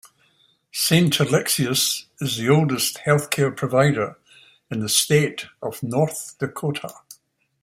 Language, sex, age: English, male, 70-79